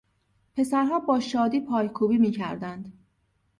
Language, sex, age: Persian, female, 30-39